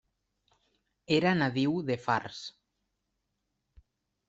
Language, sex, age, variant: Catalan, male, 30-39, Nord-Occidental